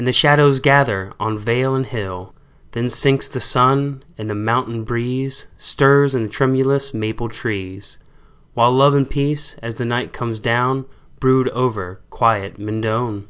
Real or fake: real